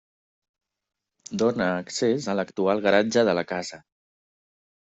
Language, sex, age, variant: Catalan, male, 30-39, Central